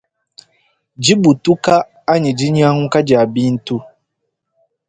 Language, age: Luba-Lulua, 19-29